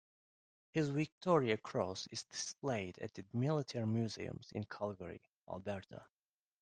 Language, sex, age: English, male, 19-29